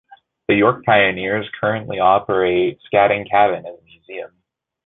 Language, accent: English, United States English